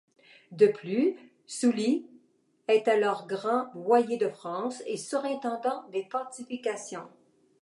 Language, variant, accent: French, Français d'Amérique du Nord, Français du Canada